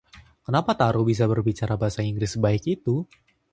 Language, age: Indonesian, 19-29